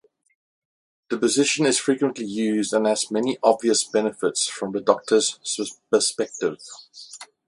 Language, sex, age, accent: English, male, 30-39, Southern African (South Africa, Zimbabwe, Namibia)